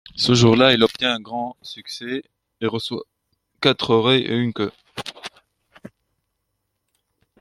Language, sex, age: French, female, 19-29